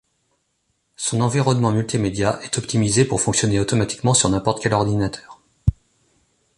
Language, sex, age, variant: French, male, 40-49, Français de métropole